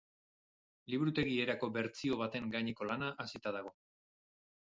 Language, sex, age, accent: Basque, male, 40-49, Mendebalekoa (Araba, Bizkaia, Gipuzkoako mendebaleko herri batzuk)